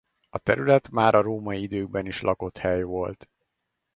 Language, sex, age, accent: Hungarian, male, 30-39, budapesti